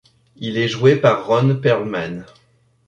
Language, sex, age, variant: French, male, 30-39, Français de métropole